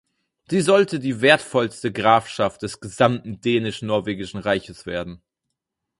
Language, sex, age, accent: German, male, 19-29, Deutschland Deutsch